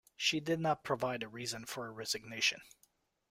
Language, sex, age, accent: English, male, 30-39, Canadian English